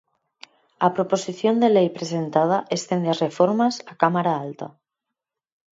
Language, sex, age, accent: Galician, female, 30-39, Normativo (estándar)